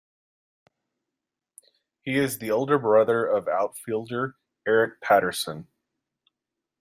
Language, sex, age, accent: English, male, 40-49, United States English